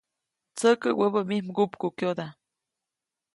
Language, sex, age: Copainalá Zoque, female, 19-29